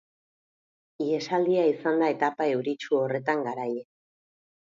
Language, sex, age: Basque, female, 40-49